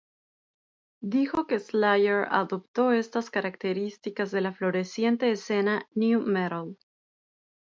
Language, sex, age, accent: Spanish, female, 30-39, México